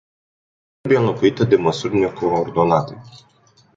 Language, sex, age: Romanian, male, 19-29